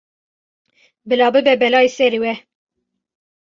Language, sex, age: Kurdish, female, 19-29